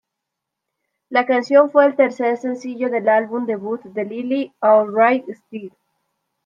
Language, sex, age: Spanish, female, 19-29